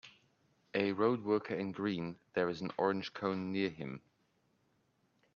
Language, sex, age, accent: English, male, 40-49, England English